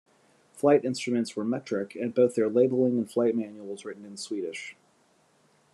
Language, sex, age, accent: English, male, 40-49, United States English